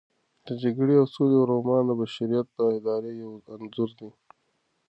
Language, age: Pashto, 30-39